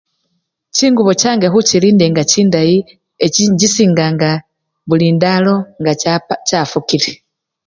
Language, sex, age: Luyia, female, 50-59